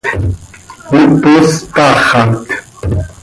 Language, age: Seri, 40-49